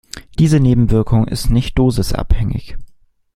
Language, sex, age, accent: German, male, 19-29, Deutschland Deutsch